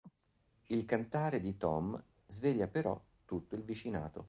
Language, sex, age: Italian, male, 40-49